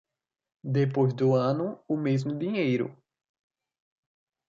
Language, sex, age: Portuguese, male, 19-29